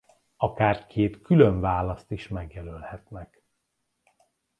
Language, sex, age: Hungarian, male, 30-39